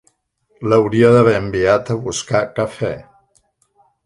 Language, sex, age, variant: Catalan, male, 70-79, Central